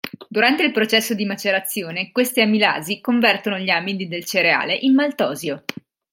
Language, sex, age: Italian, female, 30-39